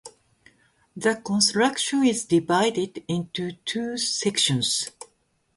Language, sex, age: English, female, 50-59